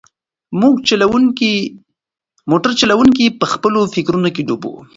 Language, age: Pashto, 19-29